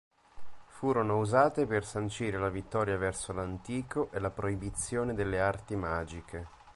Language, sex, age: Italian, male, 19-29